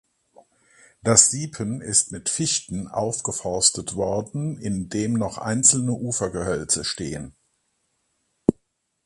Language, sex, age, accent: German, male, 60-69, Deutschland Deutsch